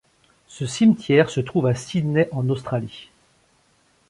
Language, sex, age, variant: French, male, 50-59, Français de métropole